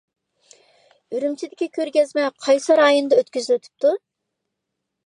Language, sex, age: Uyghur, female, 40-49